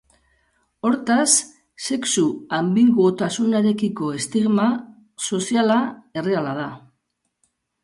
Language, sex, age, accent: Basque, female, 60-69, Erdialdekoa edo Nafarra (Gipuzkoa, Nafarroa)